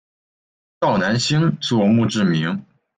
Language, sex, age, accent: Chinese, male, 19-29, 出生地：山东省